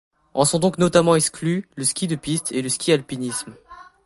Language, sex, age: French, male, 19-29